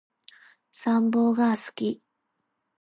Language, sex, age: Japanese, female, 19-29